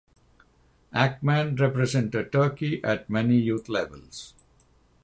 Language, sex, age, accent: English, male, 50-59, United States English; England English